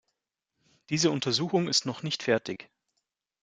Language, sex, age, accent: German, male, 19-29, Deutschland Deutsch